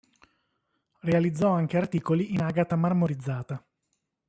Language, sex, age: Italian, male, 30-39